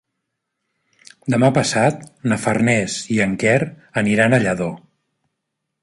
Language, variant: Catalan, Central